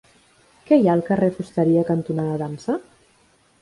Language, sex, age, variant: Catalan, female, 19-29, Central